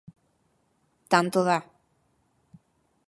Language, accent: Galician, Normativo (estándar)